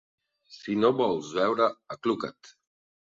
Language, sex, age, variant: Catalan, male, 40-49, Central